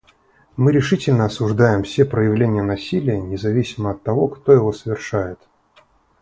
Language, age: Russian, 30-39